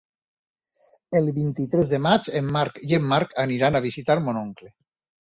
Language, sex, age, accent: Catalan, male, 40-49, valencià